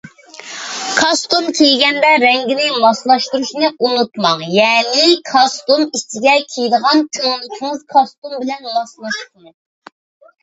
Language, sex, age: Uyghur, female, 19-29